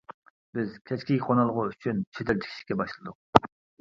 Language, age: Uyghur, 30-39